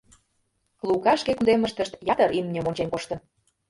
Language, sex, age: Mari, female, 30-39